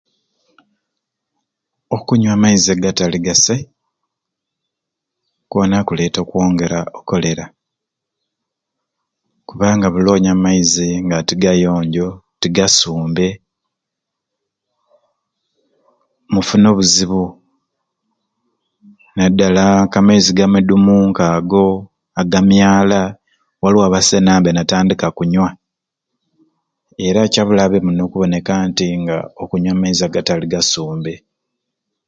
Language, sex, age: Ruuli, male, 40-49